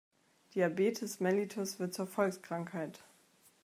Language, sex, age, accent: German, female, 19-29, Deutschland Deutsch